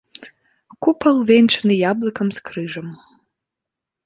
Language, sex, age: Belarusian, female, 19-29